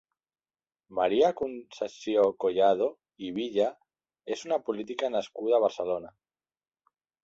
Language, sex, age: Catalan, male, 40-49